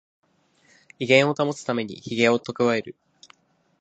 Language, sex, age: Japanese, male, 19-29